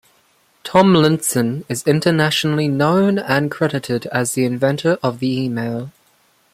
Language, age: English, under 19